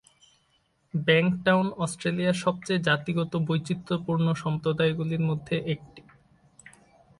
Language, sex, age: Bengali, male, 30-39